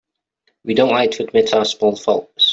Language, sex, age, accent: English, male, 19-29, England English